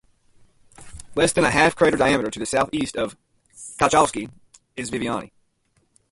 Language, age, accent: English, 30-39, United States English